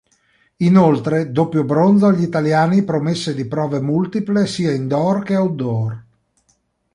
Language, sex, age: Italian, male, 40-49